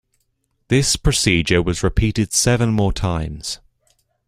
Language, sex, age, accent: English, male, under 19, England English